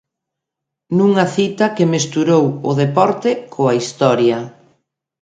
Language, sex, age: Galician, female, 50-59